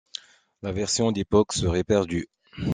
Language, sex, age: French, male, 30-39